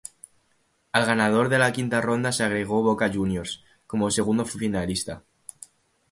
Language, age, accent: Spanish, 19-29, España: Centro-Sur peninsular (Madrid, Toledo, Castilla-La Mancha)